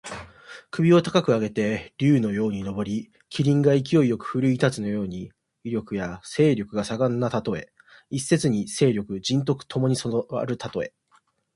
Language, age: Japanese, 19-29